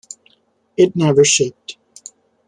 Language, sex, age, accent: English, male, 19-29, United States English